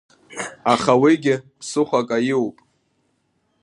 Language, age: Abkhazian, under 19